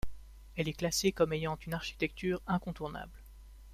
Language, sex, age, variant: French, male, 19-29, Français de métropole